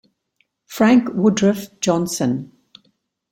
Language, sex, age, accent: English, female, 70-79, Australian English